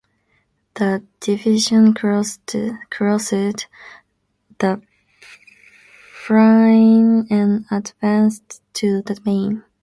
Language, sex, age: English, female, under 19